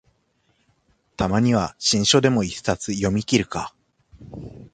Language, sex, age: Japanese, male, 30-39